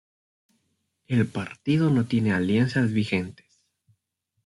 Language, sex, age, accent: Spanish, female, under 19, América central